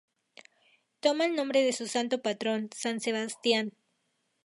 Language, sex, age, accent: Spanish, female, 19-29, México